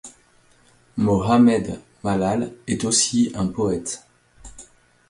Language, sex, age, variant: French, male, 40-49, Français de métropole